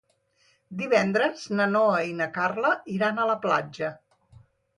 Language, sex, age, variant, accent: Catalan, female, 60-69, Central, central